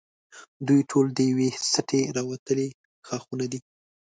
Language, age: Pashto, 19-29